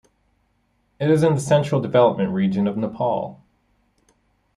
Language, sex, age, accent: English, male, 30-39, United States English